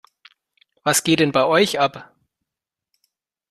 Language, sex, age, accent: German, male, 30-39, Deutschland Deutsch